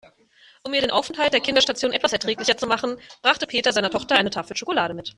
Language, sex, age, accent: German, female, 19-29, Deutschland Deutsch